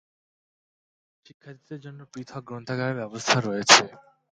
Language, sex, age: Bengali, male, 19-29